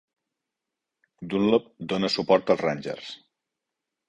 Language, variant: Catalan, Central